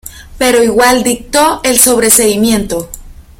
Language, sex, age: Spanish, female, 19-29